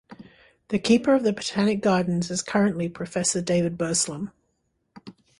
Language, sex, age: English, female, 60-69